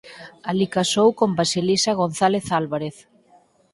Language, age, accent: Galician, 40-49, Oriental (común en zona oriental)